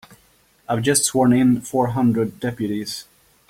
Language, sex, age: English, male, 30-39